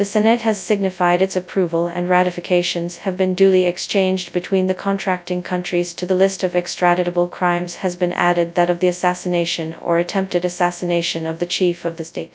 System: TTS, FastPitch